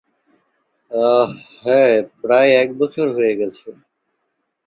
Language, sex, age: Bengali, male, 19-29